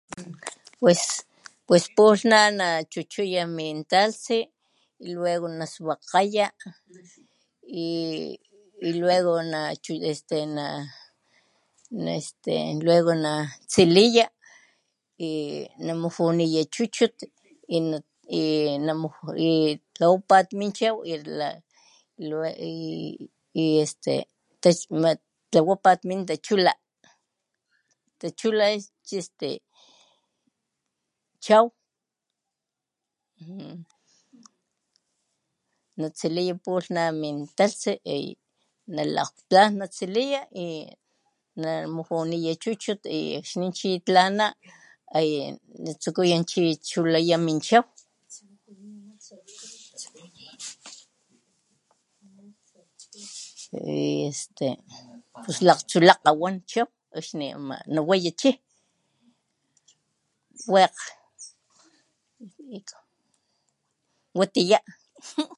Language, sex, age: Papantla Totonac, male, 60-69